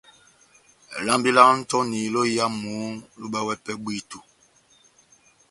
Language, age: Batanga, 40-49